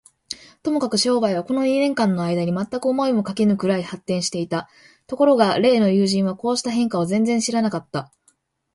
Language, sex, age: Japanese, female, 19-29